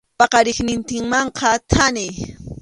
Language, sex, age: Arequipa-La Unión Quechua, female, 30-39